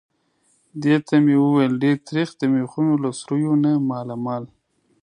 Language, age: Pashto, 30-39